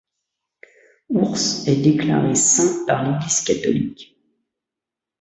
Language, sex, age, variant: French, male, 30-39, Français de métropole